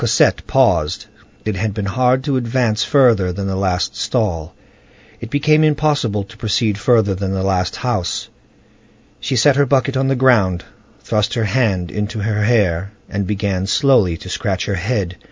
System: none